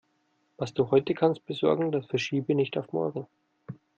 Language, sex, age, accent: German, male, 30-39, Deutschland Deutsch